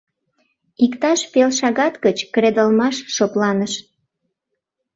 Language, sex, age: Mari, female, 19-29